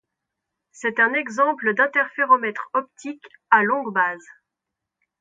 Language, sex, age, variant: French, female, 19-29, Français de métropole